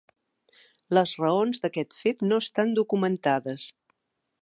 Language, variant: Catalan, Central